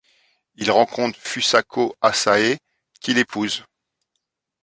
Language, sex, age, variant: French, male, 40-49, Français de métropole